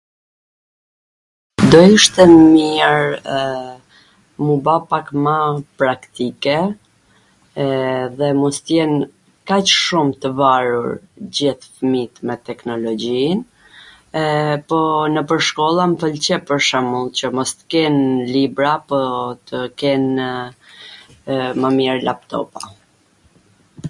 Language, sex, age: Gheg Albanian, female, 40-49